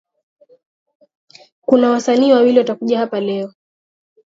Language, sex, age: Swahili, female, 19-29